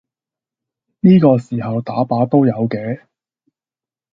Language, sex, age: Cantonese, male, under 19